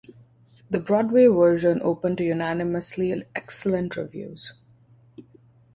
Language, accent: English, India and South Asia (India, Pakistan, Sri Lanka)